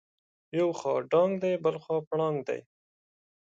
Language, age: Pashto, 30-39